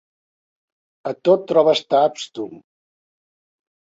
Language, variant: Catalan, Central